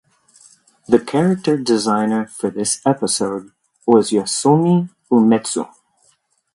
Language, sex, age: English, male, 30-39